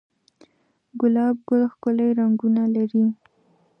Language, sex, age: Pashto, female, 19-29